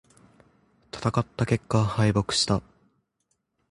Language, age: Japanese, 19-29